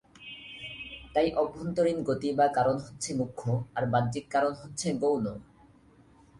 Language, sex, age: Bengali, male, 19-29